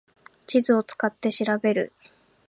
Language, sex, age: Japanese, female, 19-29